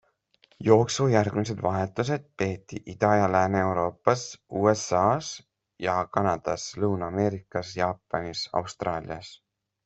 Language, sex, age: Estonian, male, 19-29